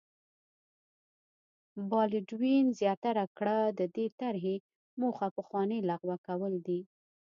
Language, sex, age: Pashto, female, 30-39